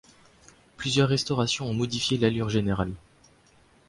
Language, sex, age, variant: French, male, under 19, Français de métropole